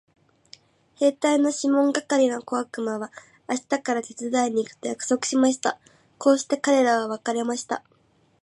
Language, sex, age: Japanese, female, 19-29